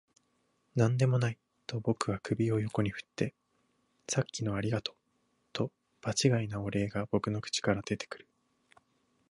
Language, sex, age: Japanese, male, 19-29